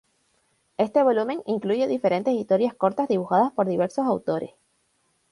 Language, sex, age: Spanish, female, 19-29